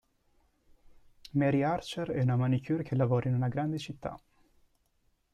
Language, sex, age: Italian, male, 19-29